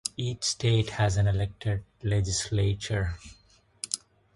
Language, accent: English, India and South Asia (India, Pakistan, Sri Lanka)